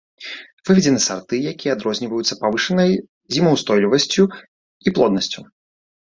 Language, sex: Belarusian, male